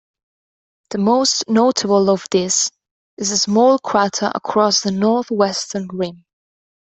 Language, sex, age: English, female, 19-29